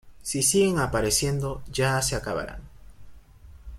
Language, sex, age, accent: Spanish, male, under 19, Andino-Pacífico: Colombia, Perú, Ecuador, oeste de Bolivia y Venezuela andina